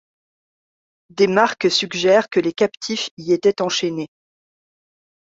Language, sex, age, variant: French, female, 40-49, Français de métropole